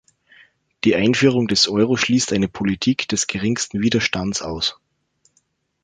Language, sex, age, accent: German, male, 30-39, Österreichisches Deutsch